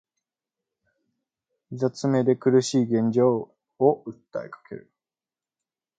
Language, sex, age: Japanese, male, 19-29